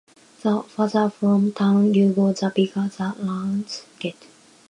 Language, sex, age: English, female, 19-29